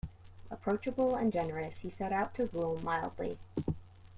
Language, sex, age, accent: English, female, 30-39, United States English